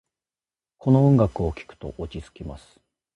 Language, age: Japanese, 30-39